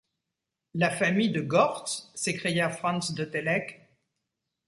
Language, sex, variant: French, female, Français de métropole